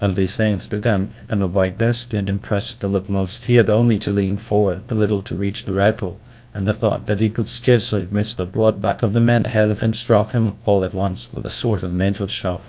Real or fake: fake